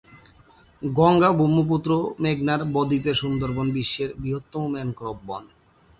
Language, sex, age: Bengali, male, 30-39